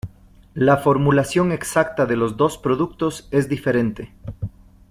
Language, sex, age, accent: Spanish, male, 40-49, Andino-Pacífico: Colombia, Perú, Ecuador, oeste de Bolivia y Venezuela andina